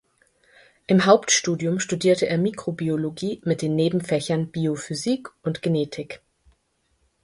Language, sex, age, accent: German, female, 30-39, Deutschland Deutsch